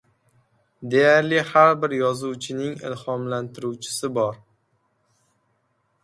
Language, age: Uzbek, 19-29